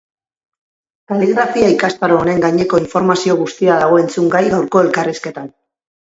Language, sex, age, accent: Basque, female, 40-49, Mendebalekoa (Araba, Bizkaia, Gipuzkoako mendebaleko herri batzuk)